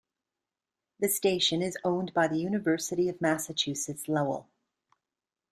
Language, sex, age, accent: English, female, 40-49, United States English